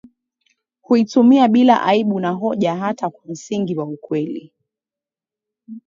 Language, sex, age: Swahili, female, 19-29